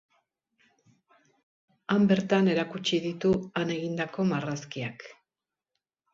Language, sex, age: Basque, female, 50-59